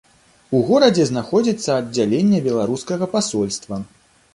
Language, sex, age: Belarusian, male, 30-39